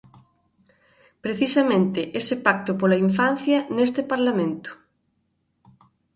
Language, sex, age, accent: Galician, female, 30-39, Normativo (estándar)